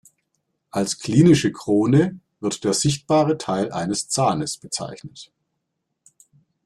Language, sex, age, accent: German, male, 40-49, Deutschland Deutsch